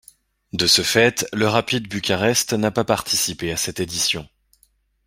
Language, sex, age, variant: French, male, 19-29, Français de métropole